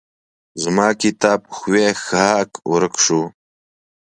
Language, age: Pashto, 30-39